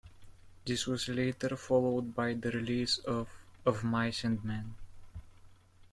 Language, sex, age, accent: English, male, under 19, England English